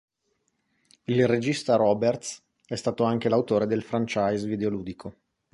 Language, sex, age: Italian, male, 40-49